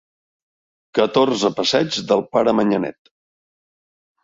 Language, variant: Catalan, Central